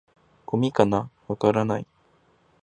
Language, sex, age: Japanese, male, 19-29